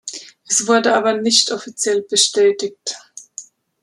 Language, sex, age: German, female, 50-59